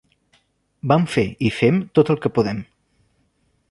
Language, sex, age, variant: Catalan, male, 40-49, Central